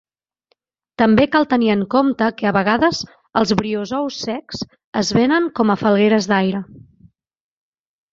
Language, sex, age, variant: Catalan, female, 40-49, Central